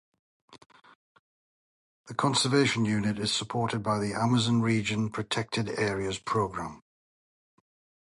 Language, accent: English, England English